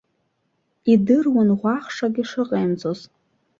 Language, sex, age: Abkhazian, female, under 19